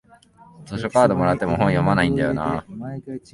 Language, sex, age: Japanese, male, 19-29